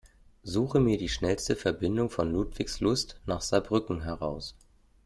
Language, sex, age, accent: German, male, 30-39, Deutschland Deutsch